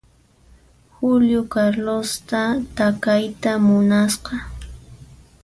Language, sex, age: Puno Quechua, female, 19-29